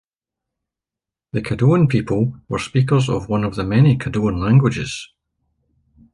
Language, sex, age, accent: English, male, 50-59, Scottish English